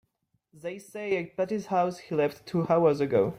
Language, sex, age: English, male, 19-29